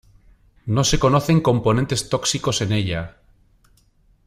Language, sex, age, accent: Spanish, male, 50-59, España: Norte peninsular (Asturias, Castilla y León, Cantabria, País Vasco, Navarra, Aragón, La Rioja, Guadalajara, Cuenca)